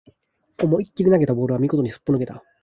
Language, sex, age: Japanese, male, 19-29